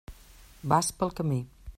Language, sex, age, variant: Catalan, female, 50-59, Central